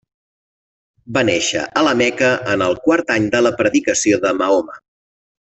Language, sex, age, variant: Catalan, male, 40-49, Central